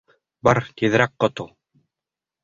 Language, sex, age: Bashkir, male, under 19